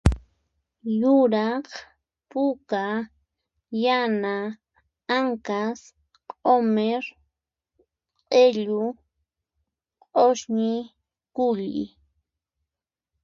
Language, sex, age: Puno Quechua, female, 30-39